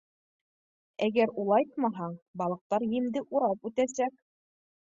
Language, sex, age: Bashkir, female, 30-39